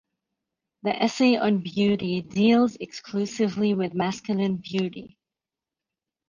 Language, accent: English, United States English